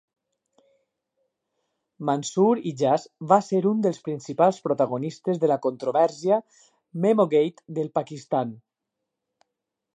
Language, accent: Catalan, valencià